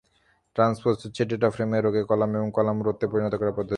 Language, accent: Bengali, প্রমিত; চলিত